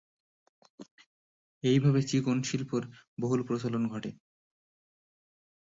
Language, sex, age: Bengali, male, 19-29